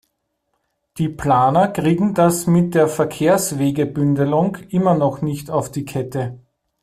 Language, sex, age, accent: German, male, 30-39, Österreichisches Deutsch